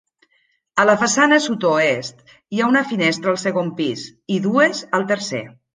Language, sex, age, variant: Catalan, female, 40-49, Nord-Occidental